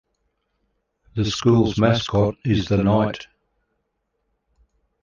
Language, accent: English, Australian English